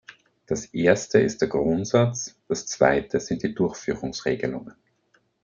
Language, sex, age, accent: German, male, 30-39, Österreichisches Deutsch